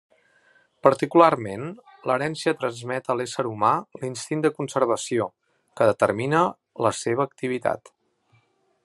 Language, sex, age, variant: Catalan, male, 40-49, Central